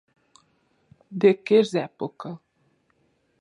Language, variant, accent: Catalan, Nord-Occidental, nord-occidental